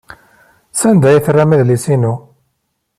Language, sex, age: Kabyle, male, 30-39